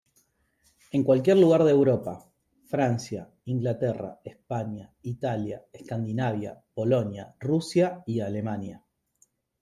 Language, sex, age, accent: Spanish, male, 30-39, Rioplatense: Argentina, Uruguay, este de Bolivia, Paraguay